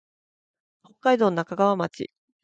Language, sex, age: Japanese, female, 19-29